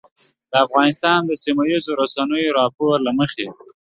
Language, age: Pashto, 19-29